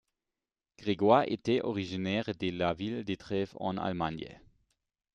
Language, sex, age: French, male, 19-29